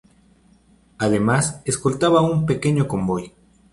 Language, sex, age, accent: Spanish, male, 19-29, México